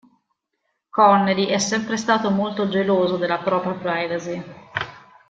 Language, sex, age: Italian, female, 50-59